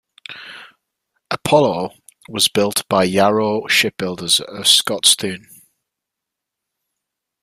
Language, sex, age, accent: English, male, 19-29, England English